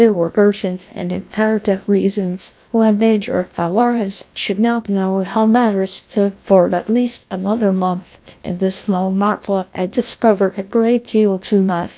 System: TTS, GlowTTS